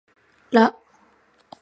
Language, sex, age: Japanese, female, 19-29